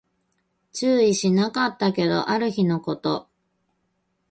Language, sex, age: Japanese, female, 30-39